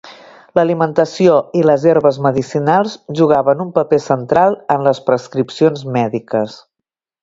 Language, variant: Catalan, Septentrional